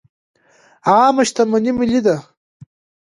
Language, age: Pashto, 30-39